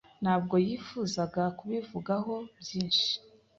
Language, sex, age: Kinyarwanda, female, 19-29